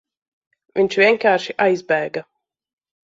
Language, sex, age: Latvian, female, 19-29